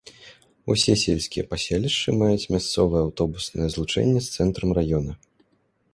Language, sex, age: Belarusian, male, 30-39